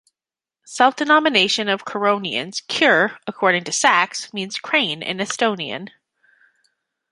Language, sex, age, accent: English, female, 30-39, Canadian English